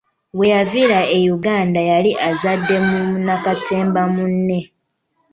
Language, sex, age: Ganda, female, 19-29